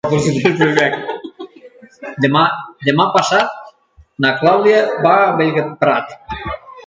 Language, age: Catalan, 19-29